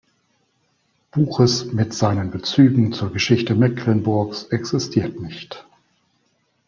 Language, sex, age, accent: German, male, 30-39, Deutschland Deutsch